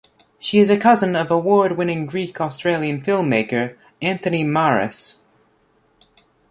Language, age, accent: English, 19-29, United States English